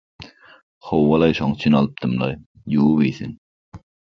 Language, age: Turkmen, 19-29